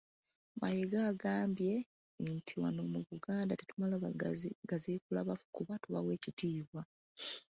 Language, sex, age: Ganda, female, 30-39